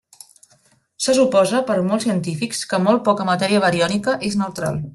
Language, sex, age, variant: Catalan, female, 19-29, Nord-Occidental